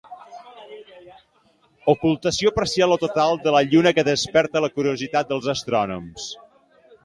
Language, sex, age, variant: Catalan, male, 40-49, Central